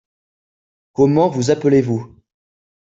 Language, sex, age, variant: French, male, 40-49, Français de métropole